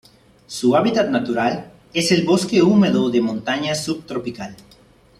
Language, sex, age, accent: Spanish, male, 30-39, México